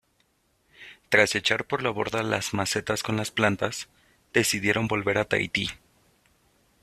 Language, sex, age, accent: Spanish, male, 19-29, México